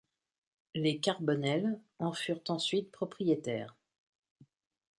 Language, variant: French, Français de métropole